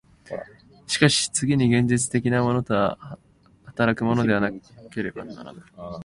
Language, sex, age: Japanese, male, 19-29